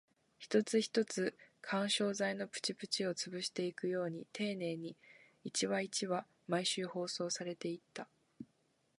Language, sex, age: Japanese, female, under 19